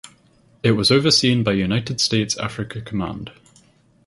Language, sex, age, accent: English, male, under 19, England English